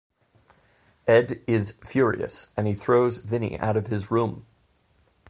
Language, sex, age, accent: English, male, 30-39, United States English